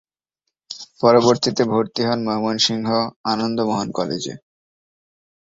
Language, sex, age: Bengali, male, 19-29